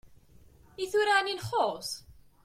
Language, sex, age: Kabyle, female, 19-29